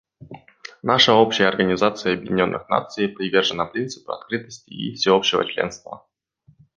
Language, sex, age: Russian, male, 19-29